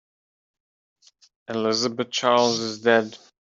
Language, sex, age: English, male, 19-29